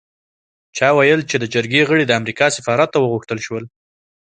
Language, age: Pashto, 19-29